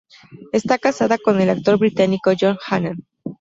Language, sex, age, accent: Spanish, female, 19-29, México